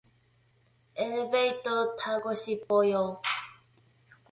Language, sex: Japanese, female